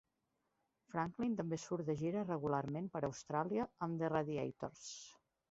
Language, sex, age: Catalan, female, 50-59